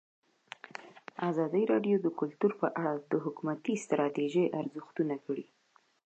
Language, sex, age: Pashto, female, 19-29